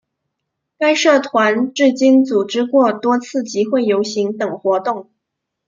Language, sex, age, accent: Chinese, female, 19-29, 出生地：广东省